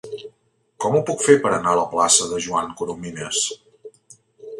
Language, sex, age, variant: Catalan, male, 40-49, Central